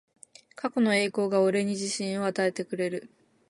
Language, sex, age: Japanese, female, 19-29